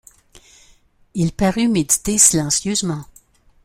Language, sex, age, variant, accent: French, female, 70-79, Français d'Amérique du Nord, Français du Canada